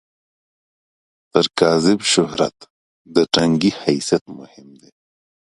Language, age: Pashto, 19-29